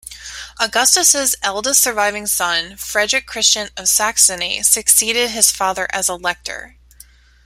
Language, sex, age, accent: English, female, 30-39, United States English